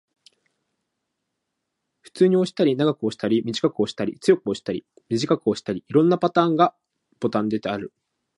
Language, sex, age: Japanese, male, 19-29